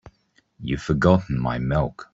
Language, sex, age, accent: English, male, 30-39, England English